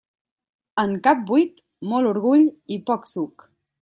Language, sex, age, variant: Catalan, female, under 19, Central